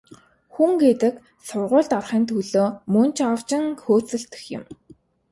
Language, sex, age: Mongolian, female, 19-29